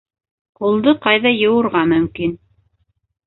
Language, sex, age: Bashkir, female, 40-49